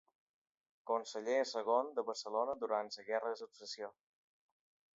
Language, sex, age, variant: Catalan, male, 30-39, Balear